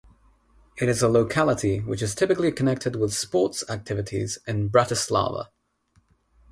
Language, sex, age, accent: English, male, 19-29, England English; India and South Asia (India, Pakistan, Sri Lanka)